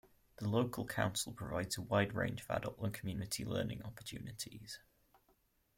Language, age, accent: English, 19-29, England English